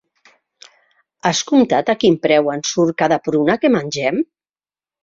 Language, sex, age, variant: Catalan, female, 60-69, Central